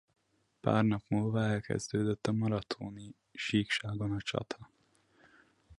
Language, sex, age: Hungarian, male, under 19